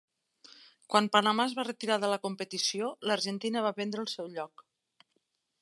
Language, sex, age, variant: Catalan, female, 50-59, Nord-Occidental